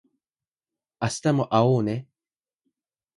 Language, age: Japanese, 19-29